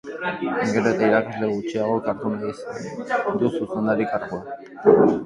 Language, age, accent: Basque, under 19, Mendebalekoa (Araba, Bizkaia, Gipuzkoako mendebaleko herri batzuk)